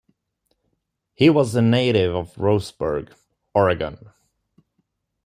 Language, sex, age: English, male, 19-29